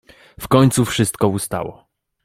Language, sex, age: Polish, male, 90+